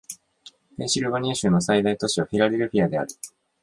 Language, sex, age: Japanese, male, 19-29